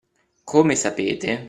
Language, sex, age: Italian, male, 19-29